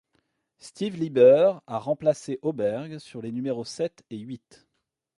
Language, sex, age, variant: French, male, 30-39, Français de métropole